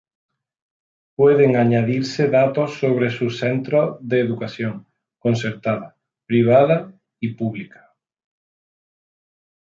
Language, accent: Spanish, España: Sur peninsular (Andalucia, Extremadura, Murcia)